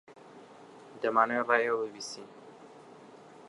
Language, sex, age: Central Kurdish, male, 19-29